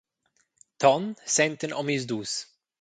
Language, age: Romansh, 30-39